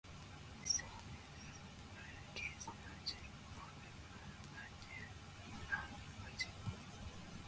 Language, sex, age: English, female, 19-29